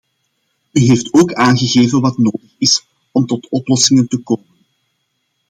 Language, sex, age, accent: Dutch, male, 40-49, Belgisch Nederlands